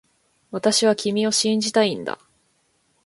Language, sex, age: Japanese, female, 19-29